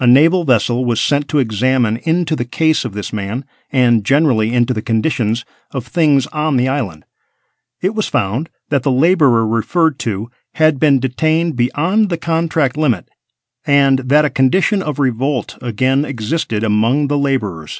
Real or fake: real